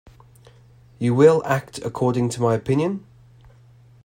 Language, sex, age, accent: English, male, 19-29, England English